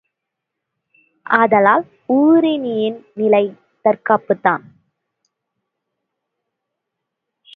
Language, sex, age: Tamil, female, 19-29